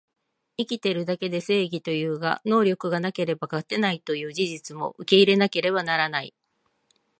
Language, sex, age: Japanese, female, 50-59